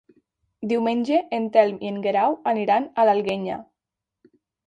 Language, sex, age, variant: Catalan, female, 19-29, Nord-Occidental